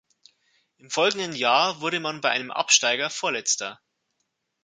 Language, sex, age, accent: German, male, 30-39, Deutschland Deutsch